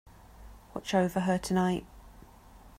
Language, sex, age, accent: English, female, 40-49, England English